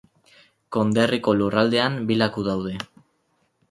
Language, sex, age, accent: Basque, male, under 19, Mendebalekoa (Araba, Bizkaia, Gipuzkoako mendebaleko herri batzuk)